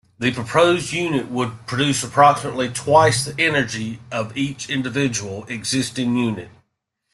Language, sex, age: English, male, 50-59